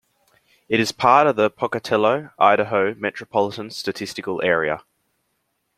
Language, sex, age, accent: English, male, under 19, Australian English